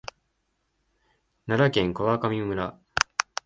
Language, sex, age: Japanese, male, 19-29